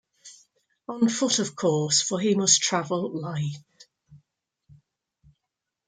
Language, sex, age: English, female, 50-59